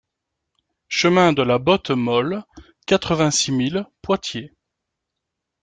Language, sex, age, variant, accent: French, male, 30-39, Français d'Europe, Français de Belgique